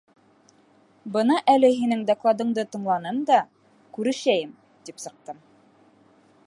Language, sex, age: Bashkir, female, 19-29